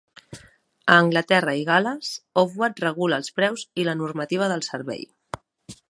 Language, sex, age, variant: Catalan, female, 30-39, Central